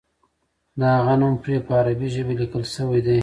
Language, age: Pashto, 30-39